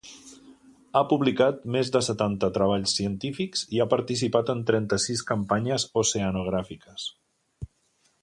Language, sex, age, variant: Catalan, male, 50-59, Central